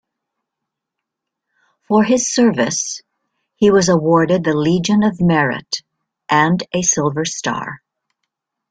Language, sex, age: English, female, 60-69